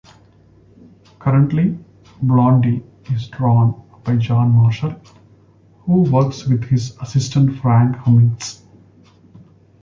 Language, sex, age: English, male, 40-49